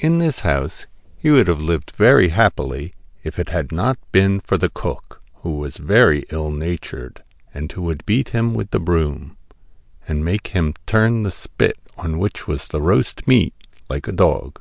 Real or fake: real